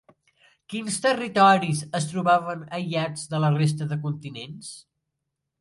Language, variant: Catalan, Central